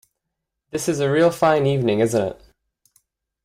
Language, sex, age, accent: English, male, 19-29, Canadian English